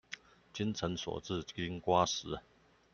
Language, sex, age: Chinese, male, 40-49